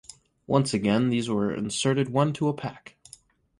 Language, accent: English, United States English